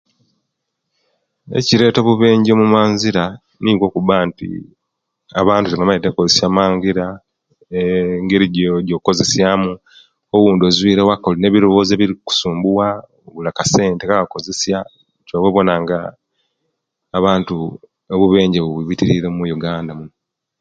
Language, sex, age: Kenyi, male, 50-59